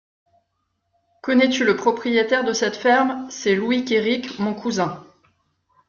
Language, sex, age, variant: French, female, 40-49, Français de métropole